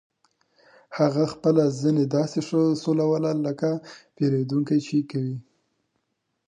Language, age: Pashto, 19-29